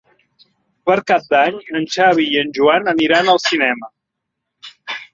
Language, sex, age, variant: Catalan, male, 40-49, Central